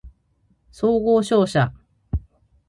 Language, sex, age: Japanese, female, 40-49